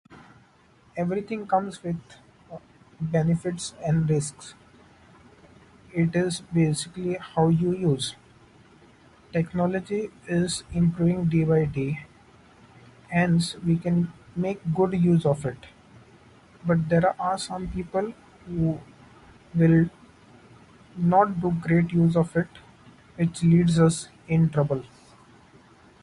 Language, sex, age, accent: English, male, 19-29, India and South Asia (India, Pakistan, Sri Lanka)